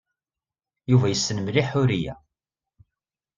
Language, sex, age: Kabyle, male, 40-49